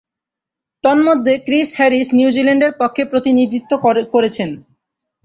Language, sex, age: Bengali, male, 19-29